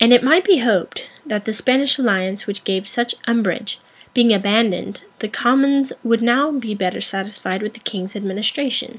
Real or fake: real